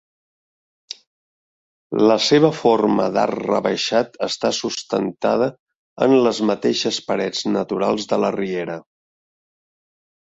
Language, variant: Catalan, Central